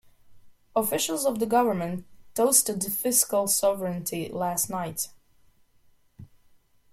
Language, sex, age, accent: English, female, 30-39, United States English